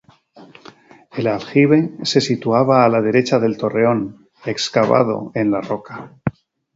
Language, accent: Spanish, España: Centro-Sur peninsular (Madrid, Toledo, Castilla-La Mancha)